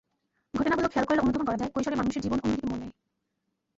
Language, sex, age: Bengali, female, 19-29